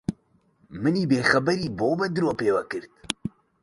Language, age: Central Kurdish, under 19